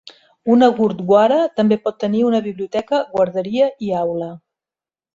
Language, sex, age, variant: Catalan, female, 50-59, Central